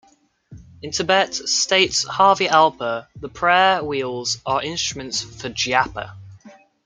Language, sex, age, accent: English, male, under 19, England English